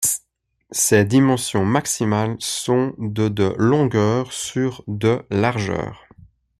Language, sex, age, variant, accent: French, male, 19-29, Français d'Europe, Français de Belgique